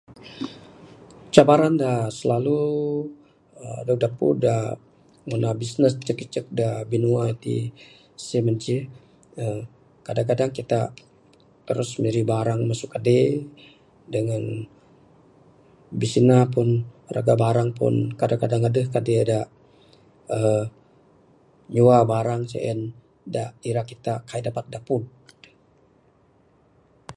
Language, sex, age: Bukar-Sadung Bidayuh, male, 60-69